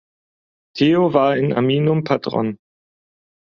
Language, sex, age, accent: German, male, 19-29, Deutschland Deutsch